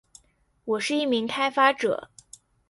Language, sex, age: Chinese, female, 19-29